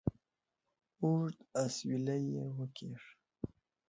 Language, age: Pashto, 19-29